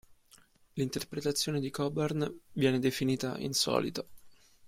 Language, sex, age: Italian, male, 19-29